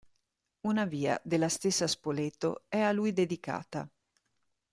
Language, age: Italian, 50-59